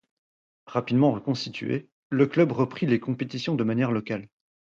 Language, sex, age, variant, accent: French, male, 30-39, Français d'Europe, Français de Belgique